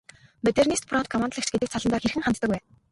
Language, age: Mongolian, 19-29